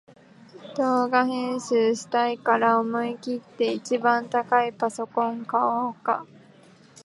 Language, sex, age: Japanese, female, 19-29